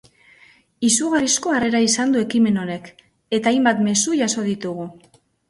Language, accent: Basque, Mendebalekoa (Araba, Bizkaia, Gipuzkoako mendebaleko herri batzuk)